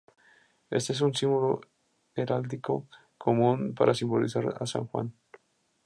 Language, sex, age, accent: Spanish, male, 19-29, México